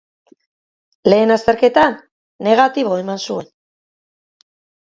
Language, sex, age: Basque, female, 50-59